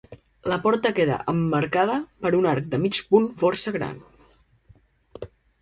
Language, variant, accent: Catalan, Central, central